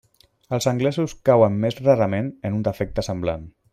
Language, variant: Catalan, Central